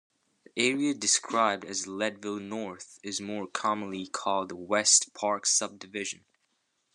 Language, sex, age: English, male, under 19